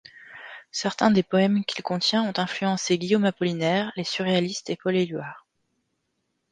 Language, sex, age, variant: French, female, 40-49, Français de métropole